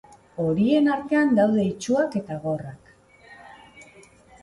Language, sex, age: Basque, female, 40-49